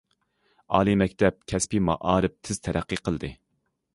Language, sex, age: Uyghur, male, 30-39